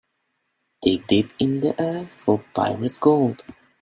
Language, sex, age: English, male, 30-39